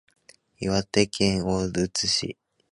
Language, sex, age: Japanese, male, under 19